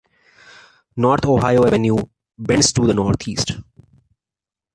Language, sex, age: English, male, 30-39